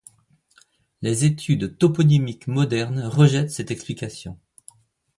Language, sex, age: French, male, 50-59